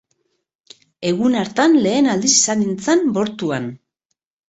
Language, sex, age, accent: Basque, female, 40-49, Mendebalekoa (Araba, Bizkaia, Gipuzkoako mendebaleko herri batzuk)